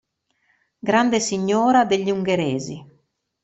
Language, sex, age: Italian, female, 40-49